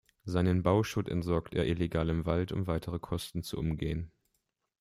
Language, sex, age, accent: German, male, 19-29, Deutschland Deutsch